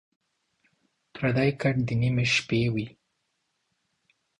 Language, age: Pashto, 30-39